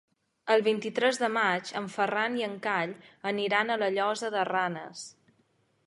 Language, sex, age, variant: Catalan, female, 19-29, Balear